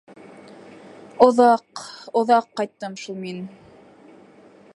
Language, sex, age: Bashkir, female, 19-29